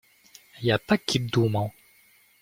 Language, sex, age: Russian, male, 19-29